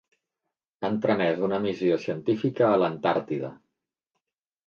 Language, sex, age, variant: Catalan, male, 50-59, Central